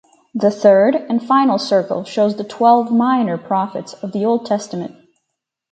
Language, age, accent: English, 19-29, Canadian English